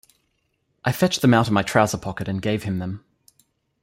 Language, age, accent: English, 19-29, Australian English